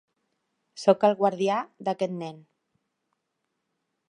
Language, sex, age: Catalan, female, 40-49